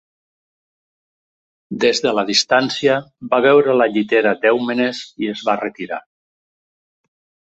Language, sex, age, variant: Catalan, male, 50-59, Nord-Occidental